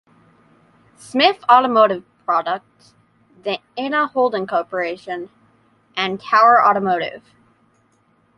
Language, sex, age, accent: English, male, under 19, United States English